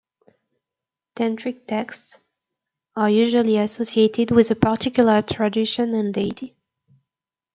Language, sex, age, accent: English, female, 19-29, Canadian English